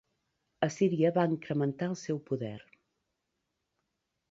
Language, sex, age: Catalan, female, 50-59